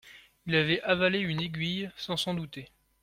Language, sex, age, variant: French, male, 19-29, Français de métropole